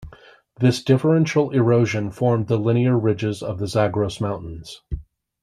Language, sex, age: English, male, 40-49